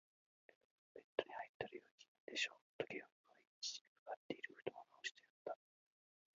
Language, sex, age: Japanese, male, 19-29